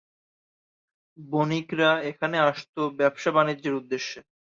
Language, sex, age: Bengali, male, 19-29